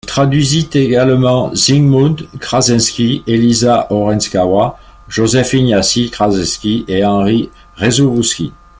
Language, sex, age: French, male, 70-79